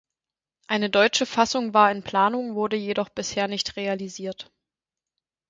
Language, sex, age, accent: German, female, 30-39, Deutschland Deutsch